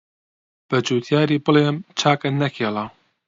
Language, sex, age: Central Kurdish, male, 19-29